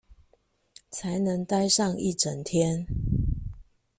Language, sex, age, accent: Chinese, female, 40-49, 出生地：臺南市